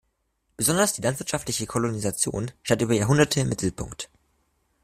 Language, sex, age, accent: German, male, under 19, Deutschland Deutsch